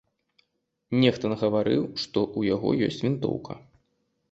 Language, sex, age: Belarusian, male, 30-39